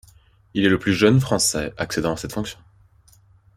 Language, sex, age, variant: French, male, 30-39, Français de métropole